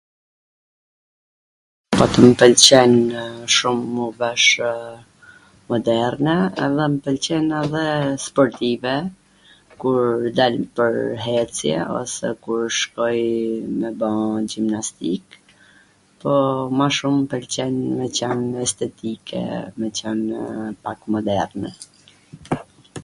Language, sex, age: Gheg Albanian, female, 40-49